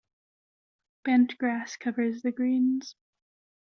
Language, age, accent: English, 19-29, United States English